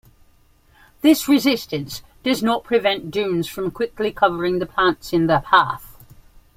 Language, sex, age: English, female, 60-69